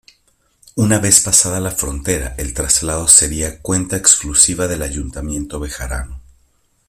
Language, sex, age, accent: Spanish, male, 40-49, Caribe: Cuba, Venezuela, Puerto Rico, República Dominicana, Panamá, Colombia caribeña, México caribeño, Costa del golfo de México